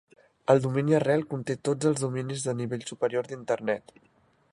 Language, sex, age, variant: Catalan, male, 19-29, Central